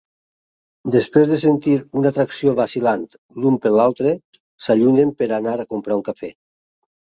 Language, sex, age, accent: Catalan, male, 70-79, valencià